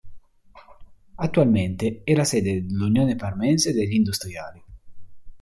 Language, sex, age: Italian, male, 19-29